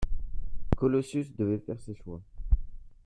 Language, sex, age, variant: French, male, 19-29, Français de métropole